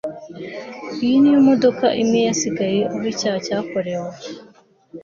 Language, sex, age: Kinyarwanda, female, 19-29